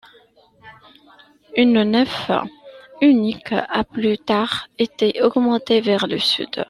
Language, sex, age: French, female, 19-29